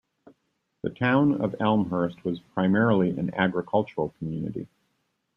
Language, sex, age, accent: English, male, 60-69, United States English